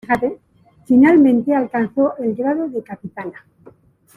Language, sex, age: Spanish, female, 80-89